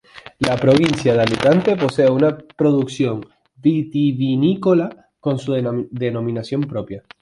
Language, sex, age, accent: Spanish, male, 19-29, España: Sur peninsular (Andalucia, Extremadura, Murcia)